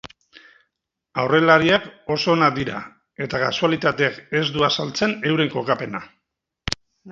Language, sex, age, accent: Basque, male, 50-59, Mendebalekoa (Araba, Bizkaia, Gipuzkoako mendebaleko herri batzuk)